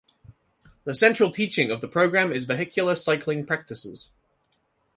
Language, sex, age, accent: English, male, 19-29, England English